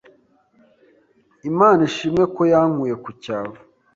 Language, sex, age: Kinyarwanda, male, 19-29